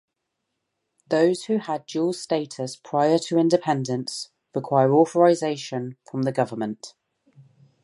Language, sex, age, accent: English, female, 30-39, England English